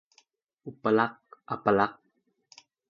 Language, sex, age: Thai, male, 19-29